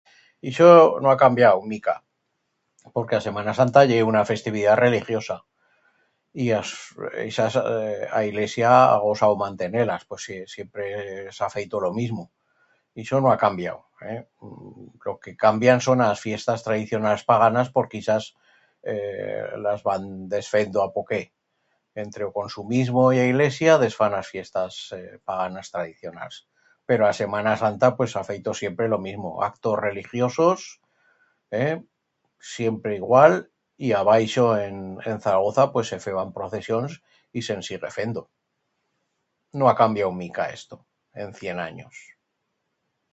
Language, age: Aragonese, 60-69